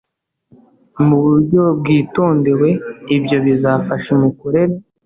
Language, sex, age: Kinyarwanda, male, under 19